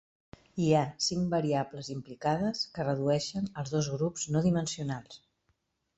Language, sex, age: Catalan, female, 50-59